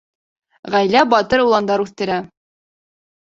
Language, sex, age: Bashkir, female, 19-29